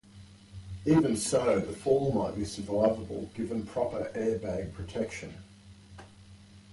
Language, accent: English, Australian English